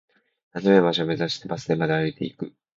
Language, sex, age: Japanese, male, 19-29